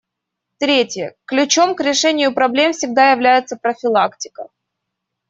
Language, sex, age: Russian, female, 19-29